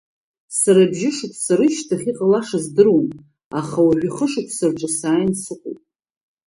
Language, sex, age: Abkhazian, female, 40-49